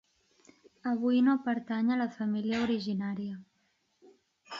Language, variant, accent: Catalan, Central, central